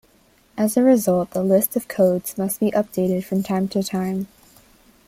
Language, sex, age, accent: English, female, under 19, United States English